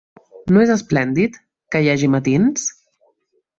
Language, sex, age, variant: Catalan, female, 19-29, Central